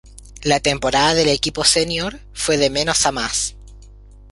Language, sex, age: Spanish, male, under 19